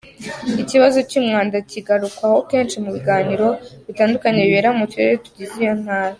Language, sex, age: Kinyarwanda, female, under 19